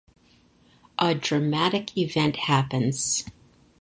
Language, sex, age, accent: English, female, 60-69, United States English